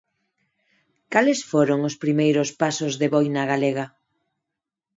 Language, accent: Galician, Neofalante